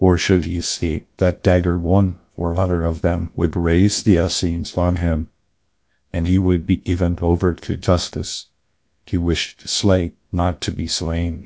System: TTS, GlowTTS